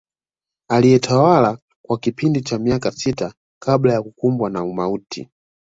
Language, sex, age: Swahili, male, 19-29